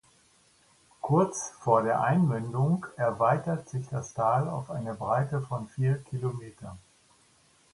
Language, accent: German, Deutschland Deutsch